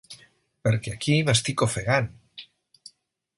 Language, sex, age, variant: Catalan, male, 50-59, Nord-Occidental